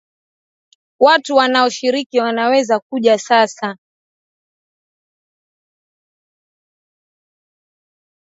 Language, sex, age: Swahili, female, 19-29